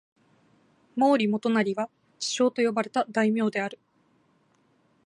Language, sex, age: Japanese, female, 19-29